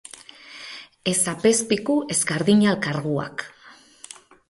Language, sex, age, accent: Basque, female, 50-59, Mendebalekoa (Araba, Bizkaia, Gipuzkoako mendebaleko herri batzuk)